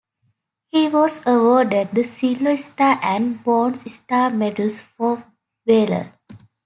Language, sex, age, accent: English, female, 19-29, United States English